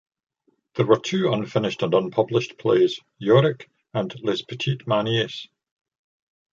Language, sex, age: English, male, 60-69